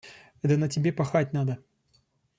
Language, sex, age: Russian, male, 30-39